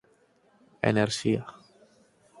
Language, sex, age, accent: Galician, male, 19-29, Normativo (estándar)